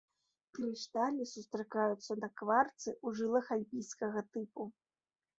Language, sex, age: Belarusian, female, 30-39